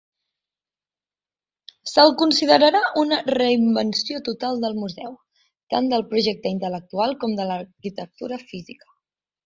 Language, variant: Catalan, Central